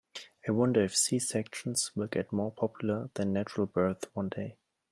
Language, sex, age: English, male, 19-29